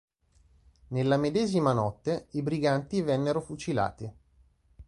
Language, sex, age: Italian, male, 30-39